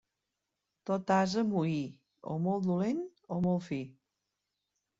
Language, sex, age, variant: Catalan, female, 60-69, Central